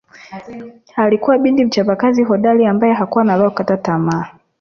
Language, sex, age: Swahili, female, 19-29